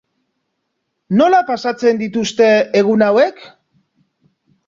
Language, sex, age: Basque, male, 40-49